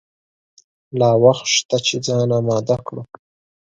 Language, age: Pashto, 19-29